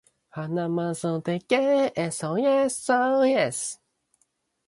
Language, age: English, 19-29